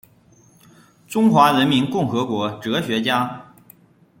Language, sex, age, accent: Chinese, male, 30-39, 出生地：河南省